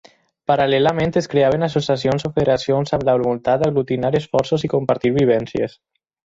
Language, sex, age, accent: Catalan, male, under 19, valencià